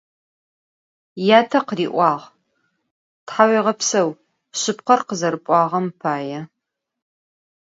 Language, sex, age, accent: Adyghe, female, 40-49, Кıэмгуй (Çemguy)